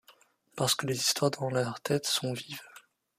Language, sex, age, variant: French, male, 19-29, Français de métropole